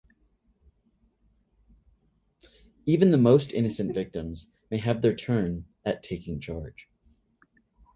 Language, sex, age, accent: English, male, 19-29, United States English